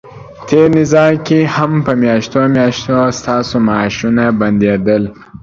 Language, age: Pashto, under 19